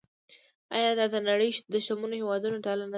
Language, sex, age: Pashto, female, under 19